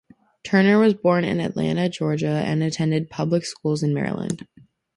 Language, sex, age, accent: English, female, under 19, United States English